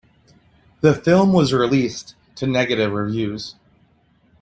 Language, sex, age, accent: English, male, 30-39, United States English